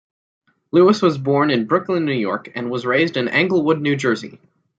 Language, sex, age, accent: English, male, under 19, United States English